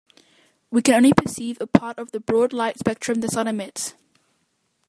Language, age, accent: English, under 19, Australian English